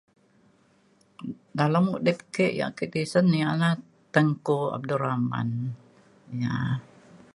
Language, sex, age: Mainstream Kenyah, female, 70-79